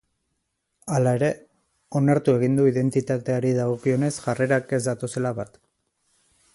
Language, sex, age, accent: Basque, male, 30-39, Erdialdekoa edo Nafarra (Gipuzkoa, Nafarroa)